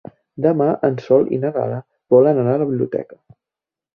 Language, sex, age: Catalan, male, 19-29